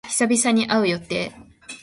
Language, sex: Japanese, female